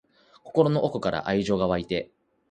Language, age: Japanese, 30-39